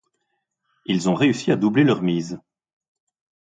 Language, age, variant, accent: French, 40-49, Français d'Europe, Français de Belgique